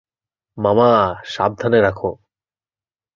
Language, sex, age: Bengali, male, under 19